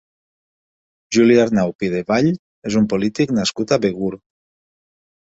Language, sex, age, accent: Catalan, male, 50-59, valencià